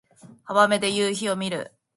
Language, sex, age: Japanese, female, 40-49